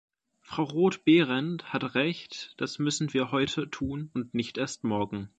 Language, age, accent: German, under 19, Deutschland Deutsch